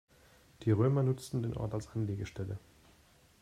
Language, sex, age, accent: German, male, 30-39, Deutschland Deutsch